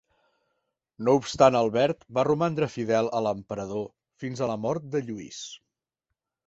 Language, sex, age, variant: Catalan, male, 50-59, Central